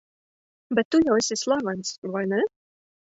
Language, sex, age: Latvian, female, 19-29